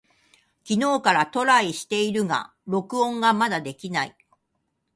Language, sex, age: Japanese, female, 60-69